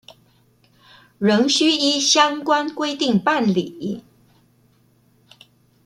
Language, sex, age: Chinese, female, 60-69